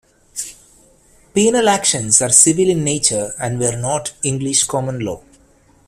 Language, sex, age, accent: English, male, 30-39, India and South Asia (India, Pakistan, Sri Lanka)